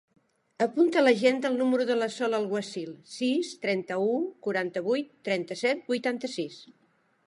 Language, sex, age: Catalan, female, 70-79